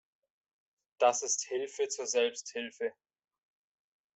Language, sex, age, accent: German, male, 30-39, Deutschland Deutsch